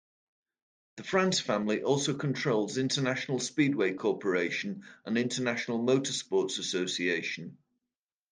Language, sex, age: English, male, 50-59